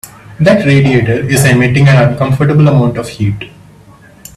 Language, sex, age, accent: English, male, 19-29, India and South Asia (India, Pakistan, Sri Lanka)